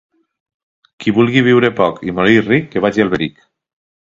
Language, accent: Catalan, valencià